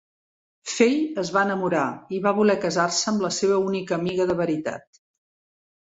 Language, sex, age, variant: Catalan, female, 70-79, Central